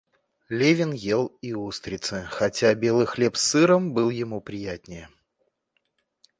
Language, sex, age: Russian, male, 30-39